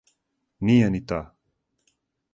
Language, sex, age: Serbian, male, 30-39